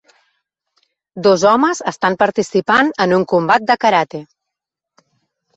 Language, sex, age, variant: Catalan, female, 40-49, Central